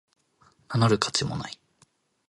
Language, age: Japanese, 19-29